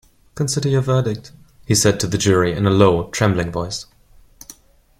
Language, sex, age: English, male, 19-29